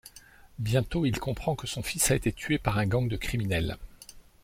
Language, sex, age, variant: French, male, 50-59, Français de métropole